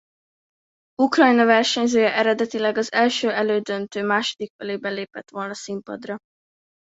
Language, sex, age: Hungarian, female, under 19